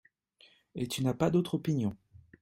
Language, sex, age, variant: French, male, 30-39, Français de métropole